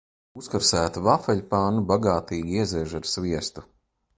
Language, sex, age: Latvian, male, 40-49